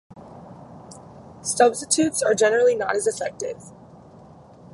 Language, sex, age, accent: English, female, under 19, United States English